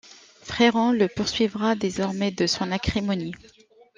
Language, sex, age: French, male, 40-49